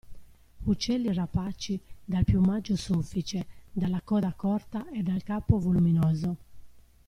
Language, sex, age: Italian, female, 50-59